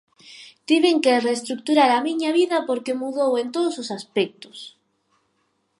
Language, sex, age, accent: Galician, female, 19-29, Normativo (estándar)